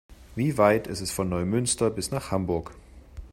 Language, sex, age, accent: German, male, 40-49, Deutschland Deutsch